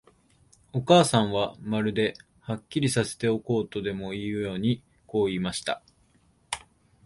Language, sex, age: Japanese, male, 19-29